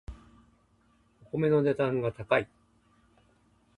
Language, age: Japanese, 50-59